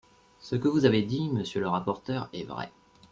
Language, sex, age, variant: French, male, 40-49, Français de métropole